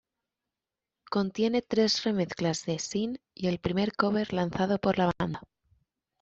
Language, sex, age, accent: Spanish, female, 19-29, España: Norte peninsular (Asturias, Castilla y León, Cantabria, País Vasco, Navarra, Aragón, La Rioja, Guadalajara, Cuenca)